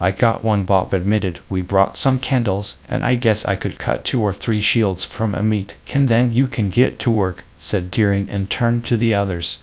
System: TTS, GradTTS